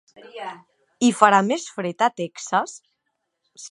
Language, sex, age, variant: Catalan, female, 19-29, Nord-Occidental